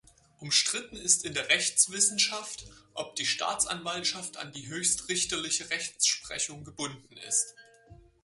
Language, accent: German, Deutschland Deutsch